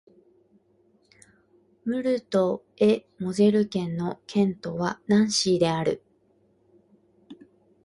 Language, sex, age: Japanese, female, 19-29